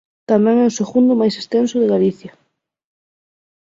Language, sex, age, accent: Galician, female, 19-29, Atlántico (seseo e gheada); Normativo (estándar)